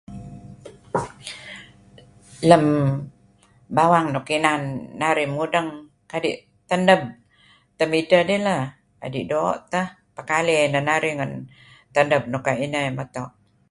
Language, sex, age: Kelabit, female, 70-79